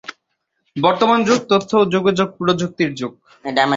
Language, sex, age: Bengali, male, 19-29